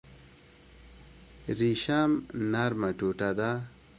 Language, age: Pashto, 19-29